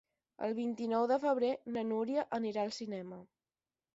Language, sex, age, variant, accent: Catalan, female, under 19, Balear, balear